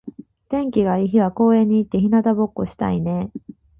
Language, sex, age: Japanese, female, 19-29